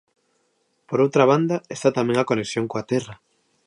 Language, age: Galician, under 19